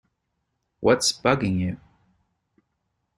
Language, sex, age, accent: English, male, 30-39, United States English